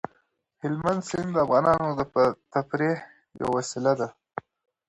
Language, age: Pashto, 19-29